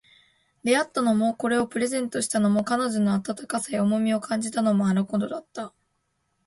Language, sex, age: Japanese, female, 19-29